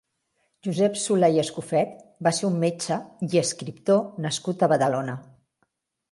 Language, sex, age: Catalan, female, 50-59